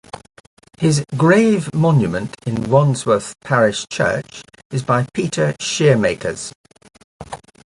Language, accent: English, England English